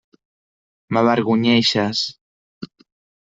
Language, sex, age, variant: Catalan, male, under 19, Central